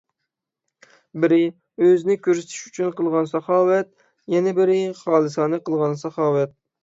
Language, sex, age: Uyghur, male, 19-29